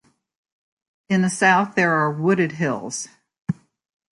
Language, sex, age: English, female, 60-69